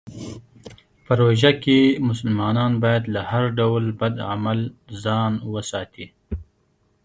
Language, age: Pashto, 30-39